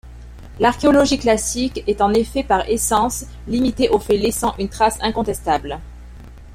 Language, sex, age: French, female, 30-39